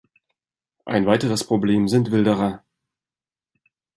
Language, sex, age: German, male, 40-49